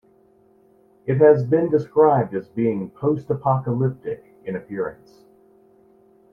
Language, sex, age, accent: English, male, 40-49, United States English